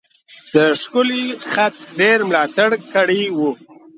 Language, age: Pashto, 19-29